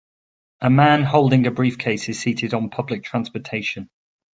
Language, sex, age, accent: English, male, 40-49, England English